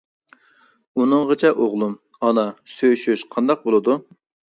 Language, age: Uyghur, 30-39